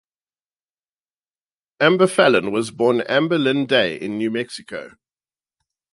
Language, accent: English, Southern African (South Africa, Zimbabwe, Namibia)